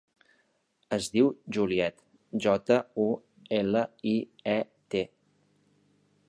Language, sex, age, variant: Catalan, male, 40-49, Central